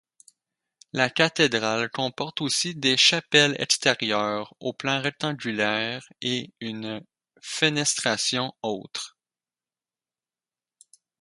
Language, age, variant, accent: French, 19-29, Français d'Amérique du Nord, Français du Canada